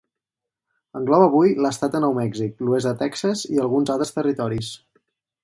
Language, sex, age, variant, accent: Catalan, male, 30-39, Central, central